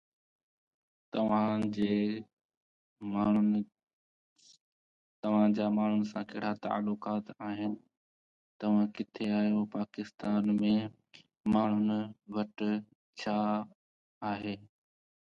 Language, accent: English, India and South Asia (India, Pakistan, Sri Lanka)